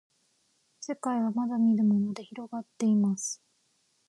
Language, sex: Japanese, female